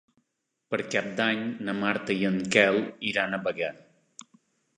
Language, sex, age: Catalan, male, 50-59